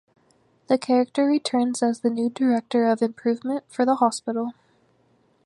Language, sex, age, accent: English, female, 19-29, United States English